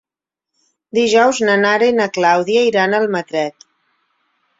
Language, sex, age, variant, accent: Catalan, female, 40-49, Balear, mallorquí; Palma